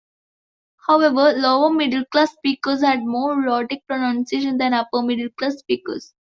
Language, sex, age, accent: English, female, 19-29, India and South Asia (India, Pakistan, Sri Lanka)